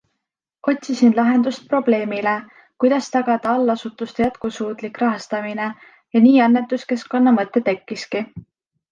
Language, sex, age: Estonian, female, 19-29